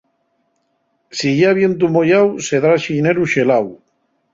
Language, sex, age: Asturian, male, 50-59